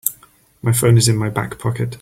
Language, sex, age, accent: English, male, 40-49, England English